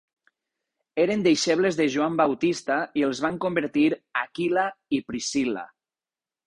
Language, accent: Catalan, valencià